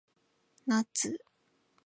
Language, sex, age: Japanese, female, 19-29